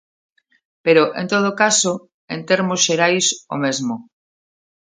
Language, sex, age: Galician, female, 50-59